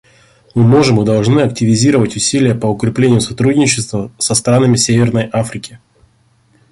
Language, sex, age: Russian, male, 30-39